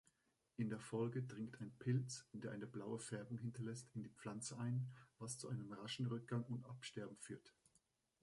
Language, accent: German, Deutschland Deutsch